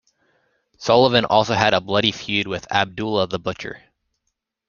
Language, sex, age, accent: English, male, 19-29, United States English